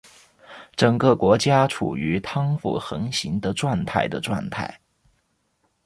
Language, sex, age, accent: Chinese, male, 19-29, 出生地：福建省